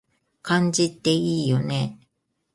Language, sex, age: Japanese, female, 40-49